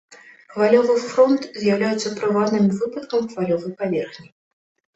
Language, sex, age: Belarusian, female, 19-29